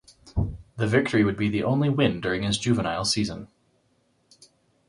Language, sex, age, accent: English, male, 30-39, United States English